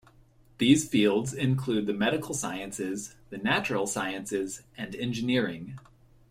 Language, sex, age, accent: English, male, 30-39, United States English